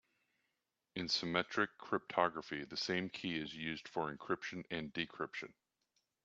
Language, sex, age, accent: English, male, 40-49, United States English